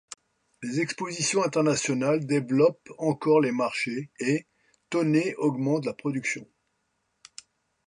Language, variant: French, Français de métropole